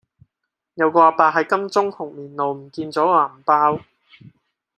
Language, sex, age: Cantonese, male, 19-29